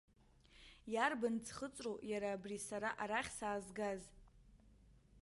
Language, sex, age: Abkhazian, female, 19-29